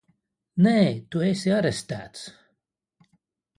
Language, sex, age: Latvian, male, 40-49